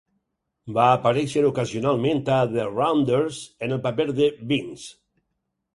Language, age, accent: Catalan, 60-69, valencià